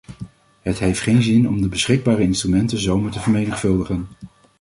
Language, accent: Dutch, Nederlands Nederlands